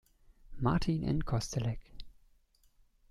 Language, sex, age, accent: German, male, 19-29, Deutschland Deutsch